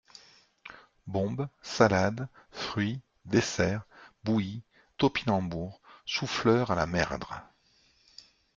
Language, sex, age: French, male, 50-59